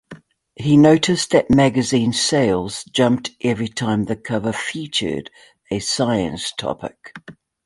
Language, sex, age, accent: English, female, 50-59, New Zealand English